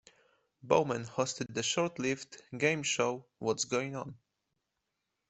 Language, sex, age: English, male, 19-29